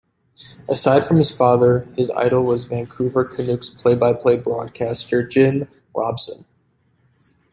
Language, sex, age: English, male, 19-29